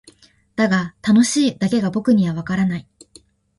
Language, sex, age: Japanese, female, 19-29